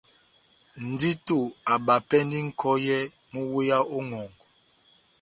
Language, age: Batanga, 40-49